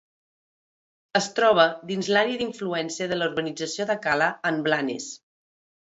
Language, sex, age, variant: Catalan, female, 40-49, Central